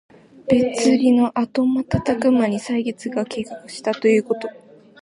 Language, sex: Japanese, female